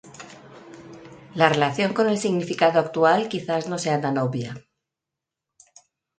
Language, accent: Spanish, España: Centro-Sur peninsular (Madrid, Toledo, Castilla-La Mancha)